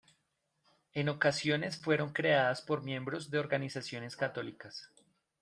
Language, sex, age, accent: Spanish, male, 30-39, Andino-Pacífico: Colombia, Perú, Ecuador, oeste de Bolivia y Venezuela andina